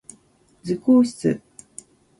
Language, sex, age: Japanese, female, 60-69